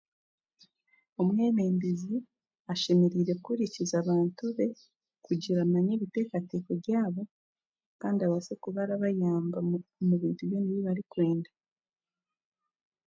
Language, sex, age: Chiga, female, 19-29